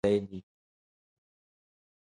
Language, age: Swahili, 19-29